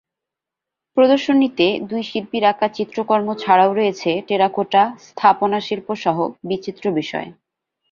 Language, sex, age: Bengali, female, 19-29